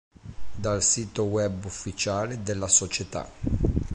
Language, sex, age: Italian, male, 40-49